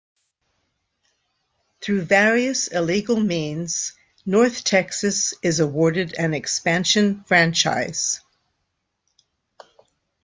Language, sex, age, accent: English, female, 60-69, United States English